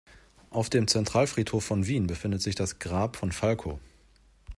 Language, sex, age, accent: German, male, 30-39, Deutschland Deutsch